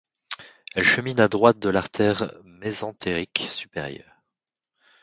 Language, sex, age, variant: French, male, 30-39, Français de métropole